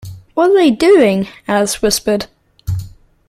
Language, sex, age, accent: English, male, under 19, England English